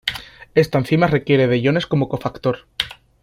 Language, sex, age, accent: Spanish, male, 19-29, España: Sur peninsular (Andalucia, Extremadura, Murcia)